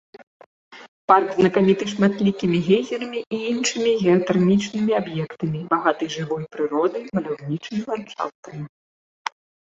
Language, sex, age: Belarusian, female, 19-29